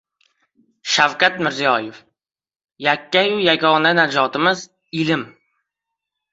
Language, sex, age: Uzbek, female, 30-39